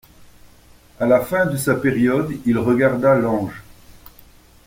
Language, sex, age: French, male, 70-79